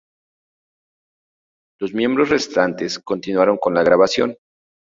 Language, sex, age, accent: Spanish, male, 19-29, México